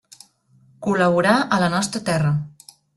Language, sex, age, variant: Catalan, female, 19-29, Nord-Occidental